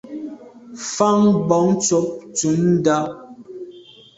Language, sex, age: Medumba, female, 19-29